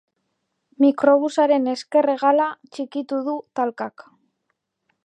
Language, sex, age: Basque, female, 19-29